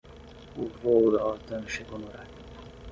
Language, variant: Portuguese, Portuguese (Brasil)